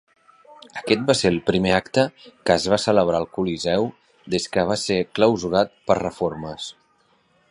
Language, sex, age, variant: Catalan, male, 40-49, Central